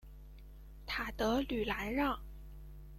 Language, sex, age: Chinese, female, under 19